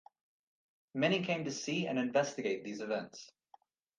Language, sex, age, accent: English, male, 30-39, United States English